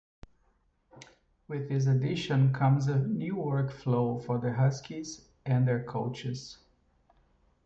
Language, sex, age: English, male, 30-39